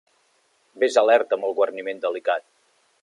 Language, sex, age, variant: Catalan, male, 40-49, Central